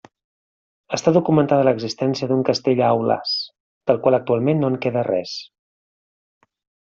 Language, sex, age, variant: Catalan, male, 40-49, Central